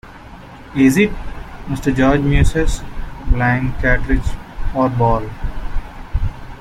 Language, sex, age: English, male, 19-29